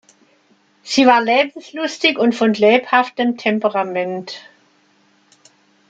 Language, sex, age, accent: German, female, 60-69, Deutschland Deutsch